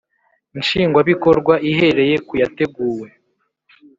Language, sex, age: Kinyarwanda, male, 19-29